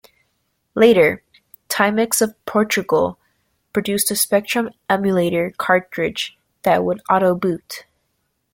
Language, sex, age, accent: English, female, under 19, United States English